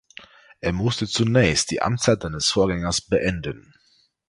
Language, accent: German, Deutschland Deutsch